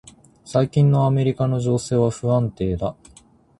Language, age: Japanese, 19-29